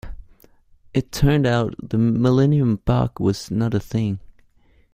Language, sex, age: English, male, 19-29